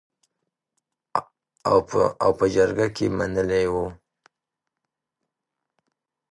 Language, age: Pashto, 19-29